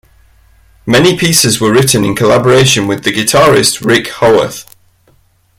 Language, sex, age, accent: English, male, 30-39, England English